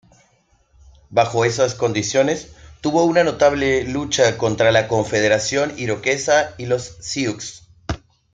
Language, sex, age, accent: Spanish, male, 30-39, Andino-Pacífico: Colombia, Perú, Ecuador, oeste de Bolivia y Venezuela andina